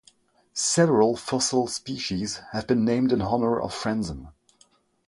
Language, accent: English, United States English; England English